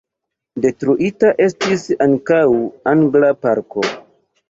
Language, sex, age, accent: Esperanto, male, 30-39, Internacia